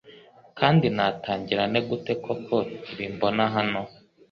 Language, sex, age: Kinyarwanda, male, 19-29